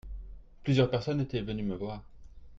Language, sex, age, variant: French, male, 30-39, Français de métropole